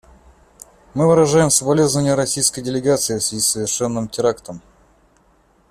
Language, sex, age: Russian, male, 40-49